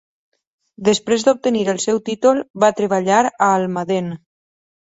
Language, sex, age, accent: Catalan, female, 30-39, valencià